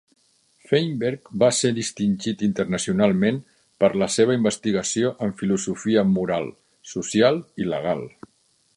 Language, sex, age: Catalan, male, 50-59